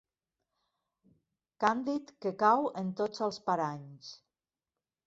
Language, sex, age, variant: Catalan, female, 50-59, Central